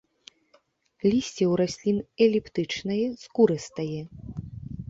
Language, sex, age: Belarusian, female, 30-39